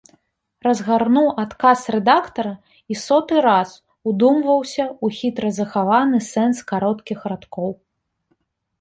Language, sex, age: Belarusian, female, 30-39